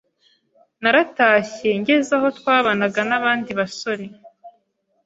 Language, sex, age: Kinyarwanda, female, 19-29